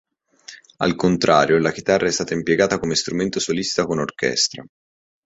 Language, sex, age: Italian, male, 19-29